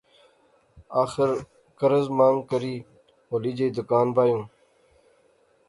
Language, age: Pahari-Potwari, 40-49